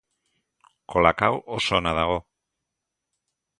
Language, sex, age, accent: Basque, male, 40-49, Mendebalekoa (Araba, Bizkaia, Gipuzkoako mendebaleko herri batzuk)